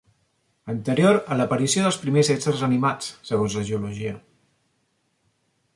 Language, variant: Catalan, Central